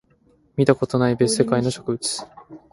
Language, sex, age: Japanese, male, 19-29